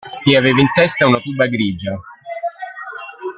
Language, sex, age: Italian, male, 50-59